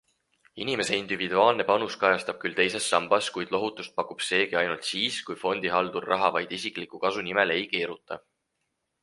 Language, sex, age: Estonian, male, 19-29